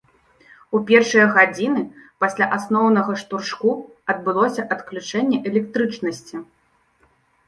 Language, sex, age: Belarusian, female, 19-29